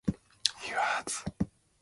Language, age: English, 19-29